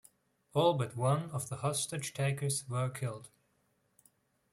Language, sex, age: English, male, 19-29